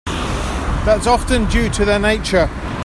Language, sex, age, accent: English, male, 50-59, England English